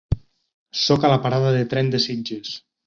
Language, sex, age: Catalan, male, 30-39